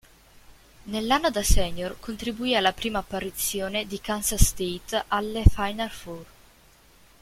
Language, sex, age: Italian, female, 19-29